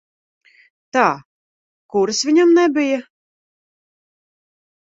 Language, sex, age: Latvian, female, 19-29